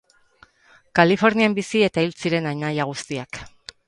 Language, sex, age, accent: Basque, female, 50-59, Erdialdekoa edo Nafarra (Gipuzkoa, Nafarroa)